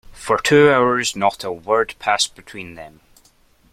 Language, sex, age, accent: English, male, under 19, Scottish English